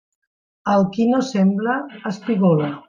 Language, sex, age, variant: Catalan, female, 50-59, Central